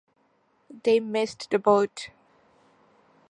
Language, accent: English, United States English